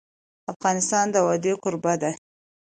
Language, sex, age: Pashto, female, 19-29